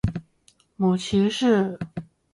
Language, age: Chinese, 19-29